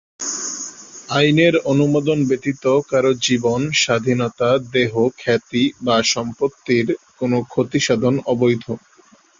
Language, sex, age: Bengali, male, 19-29